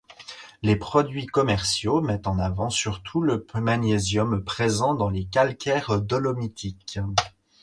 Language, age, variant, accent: French, 19-29, Français d'Europe, Français de Suisse